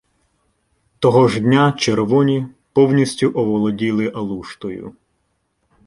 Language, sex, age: Ukrainian, male, 19-29